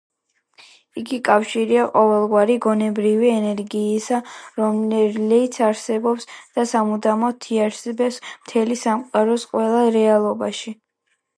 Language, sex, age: Georgian, female, under 19